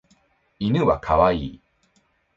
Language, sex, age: Japanese, male, 19-29